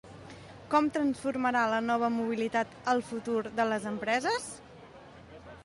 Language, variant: Catalan, Nord-Occidental